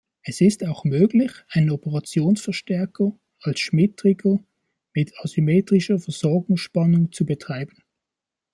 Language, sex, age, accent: German, male, 19-29, Schweizerdeutsch